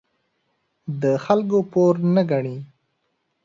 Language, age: Pashto, under 19